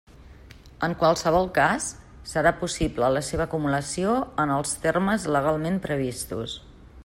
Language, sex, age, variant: Catalan, female, 50-59, Central